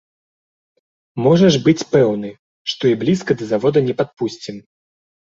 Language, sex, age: Belarusian, male, 19-29